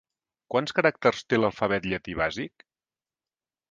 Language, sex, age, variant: Catalan, male, 50-59, Central